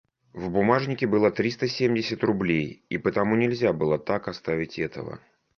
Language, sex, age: Russian, male, 30-39